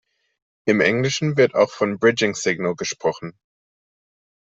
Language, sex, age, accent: German, male, 30-39, Deutschland Deutsch